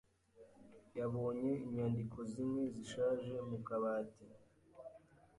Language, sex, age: Kinyarwanda, male, 19-29